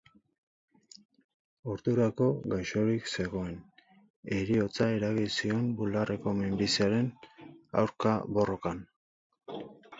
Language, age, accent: Basque, 50-59, Mendebalekoa (Araba, Bizkaia, Gipuzkoako mendebaleko herri batzuk)